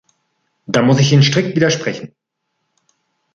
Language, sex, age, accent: German, male, 40-49, Deutschland Deutsch